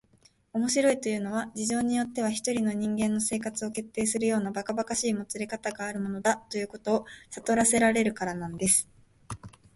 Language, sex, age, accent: Japanese, female, 19-29, 標準語